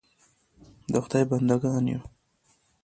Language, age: Pashto, 19-29